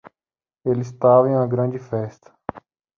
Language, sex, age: Portuguese, male, 19-29